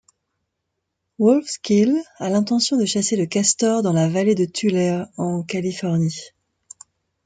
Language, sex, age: French, female, 40-49